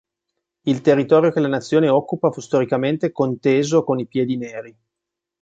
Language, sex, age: Italian, male, 50-59